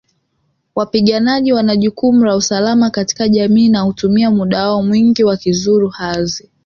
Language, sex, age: Swahili, female, 19-29